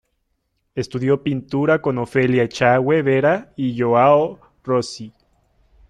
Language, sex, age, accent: Spanish, male, 19-29, México